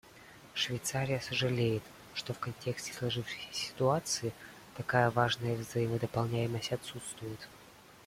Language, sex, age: Russian, male, 19-29